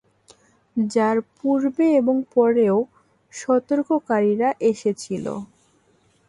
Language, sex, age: Bengali, female, 19-29